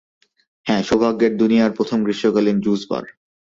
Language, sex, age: Bengali, male, 19-29